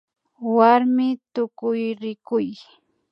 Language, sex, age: Imbabura Highland Quichua, female, 30-39